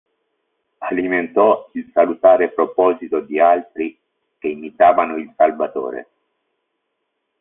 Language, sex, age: Italian, male, 50-59